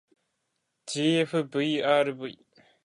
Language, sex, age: Japanese, male, 19-29